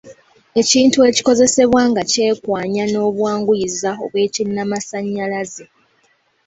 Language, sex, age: Ganda, female, 19-29